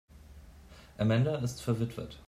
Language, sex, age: German, male, 30-39